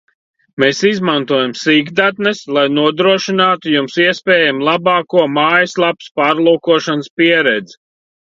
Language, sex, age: Latvian, male, 50-59